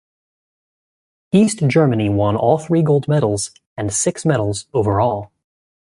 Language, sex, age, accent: English, male, 19-29, United States English